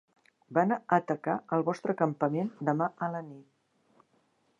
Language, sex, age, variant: Catalan, female, 60-69, Central